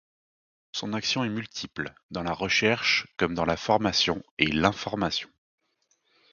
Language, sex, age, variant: French, male, 30-39, Français de métropole